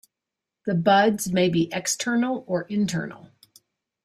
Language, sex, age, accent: English, female, 60-69, United States English